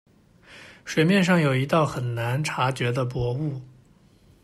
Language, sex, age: Chinese, male, 19-29